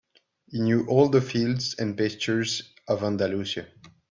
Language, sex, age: English, male, 19-29